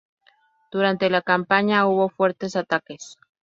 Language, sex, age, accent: Spanish, female, 30-39, México